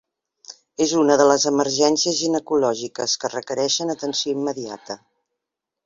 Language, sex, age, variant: Catalan, female, 50-59, Central